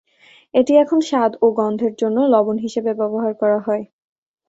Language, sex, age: Bengali, female, 19-29